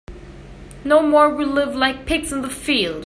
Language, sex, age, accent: English, female, 19-29, England English